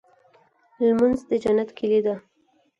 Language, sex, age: Pashto, female, 19-29